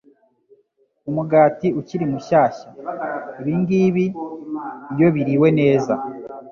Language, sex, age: Kinyarwanda, male, 30-39